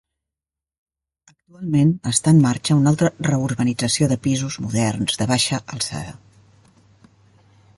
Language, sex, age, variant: Catalan, female, 50-59, Central